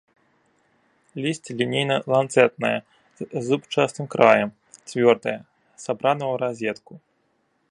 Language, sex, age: Belarusian, male, 30-39